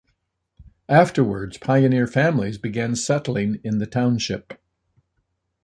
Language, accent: English, Canadian English